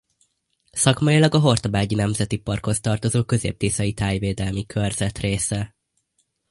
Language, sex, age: Hungarian, male, under 19